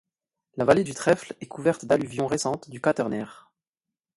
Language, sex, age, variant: French, male, 30-39, Français de métropole